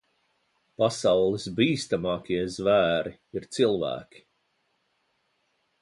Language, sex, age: Latvian, male, 40-49